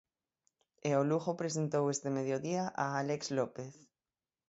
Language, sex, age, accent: Galician, male, 19-29, Atlántico (seseo e gheada); Normativo (estándar)